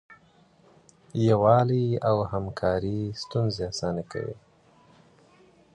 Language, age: Pashto, 30-39